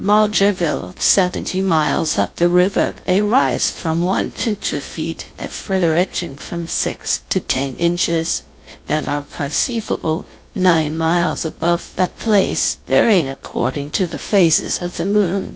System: TTS, GlowTTS